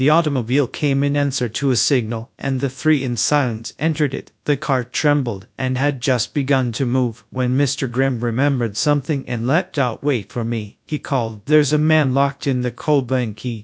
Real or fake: fake